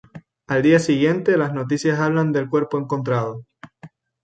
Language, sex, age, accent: Spanish, male, 19-29, España: Islas Canarias